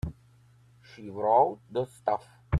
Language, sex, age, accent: English, male, 30-39, England English